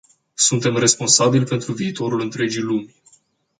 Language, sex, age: Romanian, male, 19-29